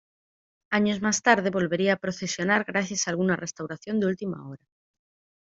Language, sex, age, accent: Spanish, female, 30-39, España: Norte peninsular (Asturias, Castilla y León, Cantabria, País Vasco, Navarra, Aragón, La Rioja, Guadalajara, Cuenca)